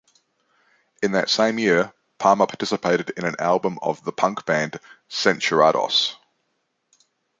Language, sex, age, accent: English, male, 50-59, Australian English